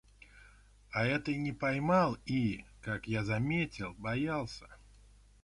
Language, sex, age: Russian, male, 30-39